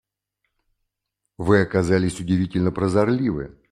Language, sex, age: Russian, male, 50-59